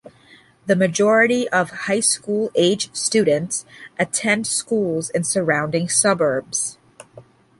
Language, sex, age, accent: English, female, 40-49, United States English